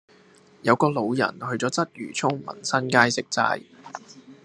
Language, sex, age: Cantonese, male, 19-29